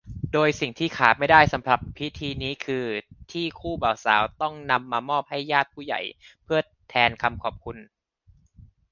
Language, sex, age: Thai, male, 19-29